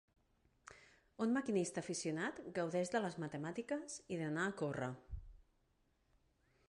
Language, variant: Catalan, Central